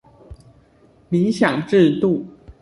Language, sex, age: Chinese, male, under 19